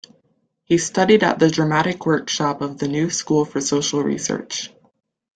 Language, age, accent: English, 19-29, United States English